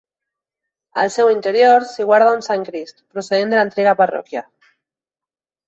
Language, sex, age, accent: Catalan, female, 30-39, valencià